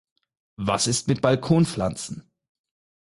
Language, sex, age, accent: German, male, 30-39, Deutschland Deutsch